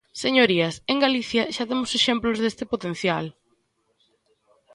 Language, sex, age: Galician, female, 19-29